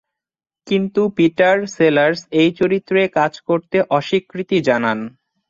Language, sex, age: Bengali, male, 19-29